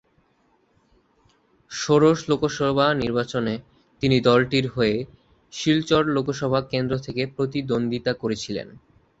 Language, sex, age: Bengali, male, under 19